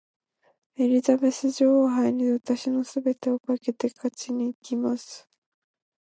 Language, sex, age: Japanese, female, 19-29